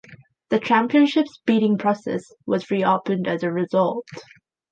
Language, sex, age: English, female, 19-29